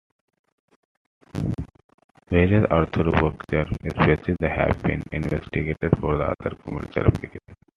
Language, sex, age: English, male, 19-29